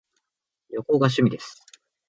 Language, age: Japanese, 19-29